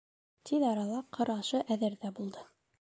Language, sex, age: Bashkir, female, 19-29